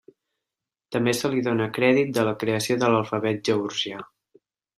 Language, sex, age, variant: Catalan, male, 19-29, Central